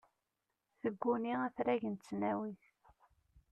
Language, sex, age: Kabyle, female, 19-29